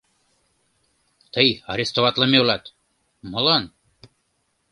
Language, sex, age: Mari, male, 30-39